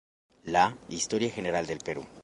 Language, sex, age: Spanish, male, 30-39